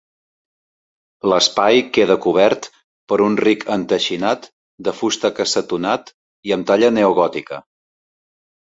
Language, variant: Catalan, Central